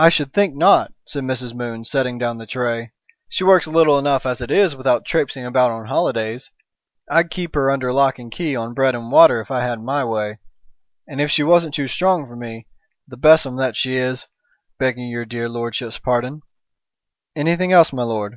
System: none